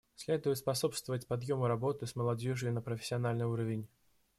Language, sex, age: Russian, male, 19-29